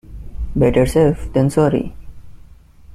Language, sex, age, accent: English, male, 19-29, India and South Asia (India, Pakistan, Sri Lanka)